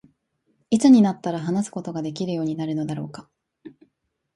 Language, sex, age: Japanese, female, 19-29